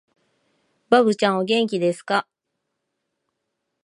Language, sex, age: Japanese, female, 50-59